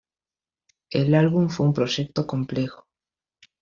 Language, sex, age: Spanish, male, under 19